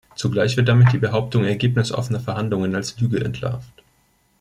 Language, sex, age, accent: German, male, 19-29, Deutschland Deutsch